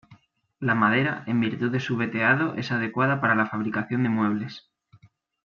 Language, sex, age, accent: Spanish, male, 19-29, España: Norte peninsular (Asturias, Castilla y León, Cantabria, País Vasco, Navarra, Aragón, La Rioja, Guadalajara, Cuenca)